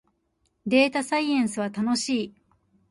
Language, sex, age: Japanese, female, 30-39